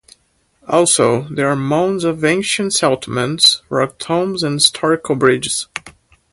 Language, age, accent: English, under 19, United States English